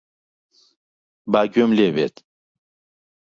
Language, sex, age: Central Kurdish, male, 40-49